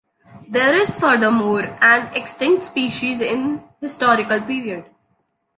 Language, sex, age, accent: English, female, 19-29, India and South Asia (India, Pakistan, Sri Lanka)